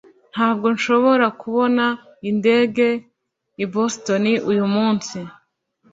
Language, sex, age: Kinyarwanda, female, 19-29